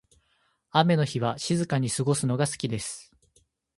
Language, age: Japanese, 19-29